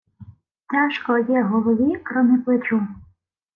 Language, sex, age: Ukrainian, female, 19-29